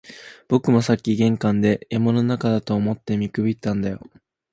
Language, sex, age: Japanese, male, under 19